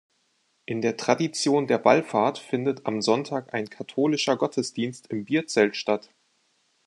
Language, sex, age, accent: German, male, 19-29, Deutschland Deutsch